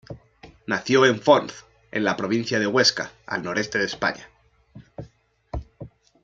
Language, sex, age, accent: Spanish, male, 19-29, España: Norte peninsular (Asturias, Castilla y León, Cantabria, País Vasco, Navarra, Aragón, La Rioja, Guadalajara, Cuenca)